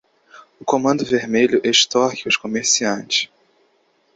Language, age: Portuguese, 19-29